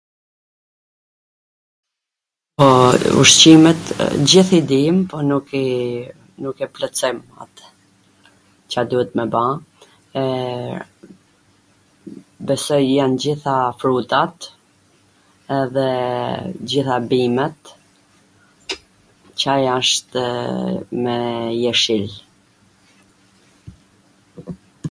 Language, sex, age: Gheg Albanian, female, 40-49